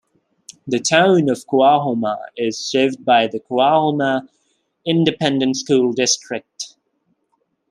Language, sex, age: English, male, 19-29